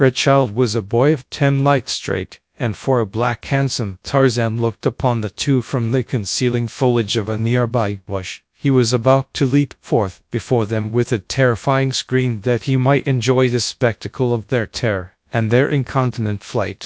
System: TTS, GradTTS